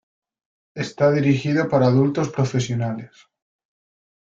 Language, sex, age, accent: Spanish, male, 19-29, España: Centro-Sur peninsular (Madrid, Toledo, Castilla-La Mancha)